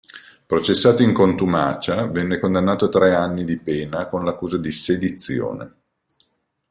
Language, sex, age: Italian, male, 50-59